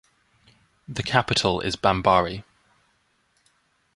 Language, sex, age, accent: English, male, 19-29, England English